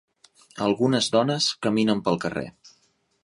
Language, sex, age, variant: Catalan, male, 19-29, Central